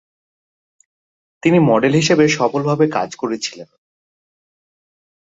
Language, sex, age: Bengali, male, 30-39